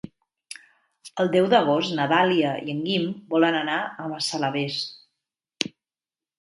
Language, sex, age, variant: Catalan, female, 40-49, Central